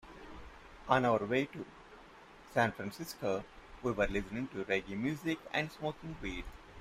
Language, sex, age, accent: English, male, 40-49, India and South Asia (India, Pakistan, Sri Lanka)